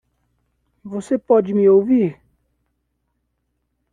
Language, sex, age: Portuguese, male, 30-39